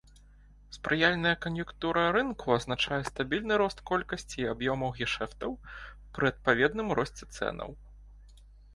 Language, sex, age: Belarusian, male, 19-29